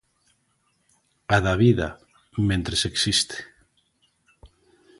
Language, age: Galician, 50-59